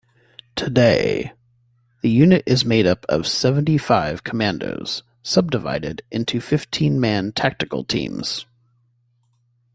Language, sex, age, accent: English, male, 50-59, United States English